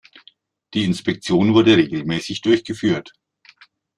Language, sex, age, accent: German, male, 50-59, Deutschland Deutsch